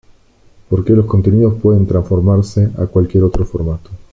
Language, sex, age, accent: Spanish, male, 30-39, Rioplatense: Argentina, Uruguay, este de Bolivia, Paraguay